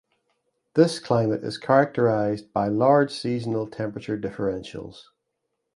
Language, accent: English, Northern Irish